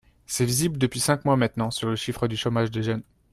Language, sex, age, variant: French, male, 19-29, Français de métropole